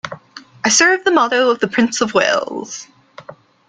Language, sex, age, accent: English, female, 19-29, United States English